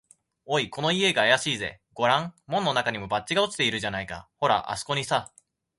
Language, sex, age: Japanese, male, 19-29